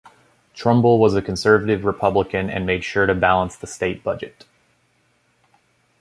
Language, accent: English, United States English